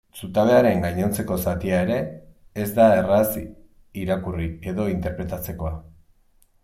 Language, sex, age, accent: Basque, male, 30-39, Mendebalekoa (Araba, Bizkaia, Gipuzkoako mendebaleko herri batzuk)